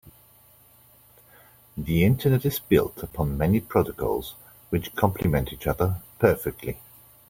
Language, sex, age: English, male, 40-49